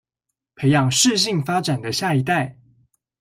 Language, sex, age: Chinese, male, 19-29